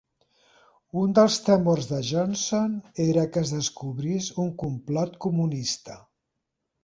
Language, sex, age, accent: Catalan, male, 70-79, Barcelona